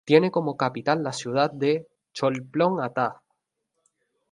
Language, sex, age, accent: Spanish, male, 19-29, España: Islas Canarias